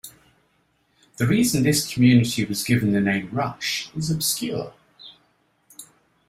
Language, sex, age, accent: English, male, 50-59, England English